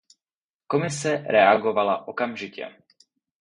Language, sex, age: Czech, male, under 19